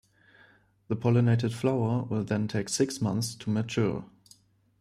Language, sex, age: English, male, 19-29